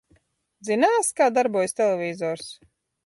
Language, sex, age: Latvian, female, 40-49